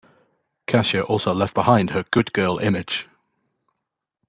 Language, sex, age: English, male, 40-49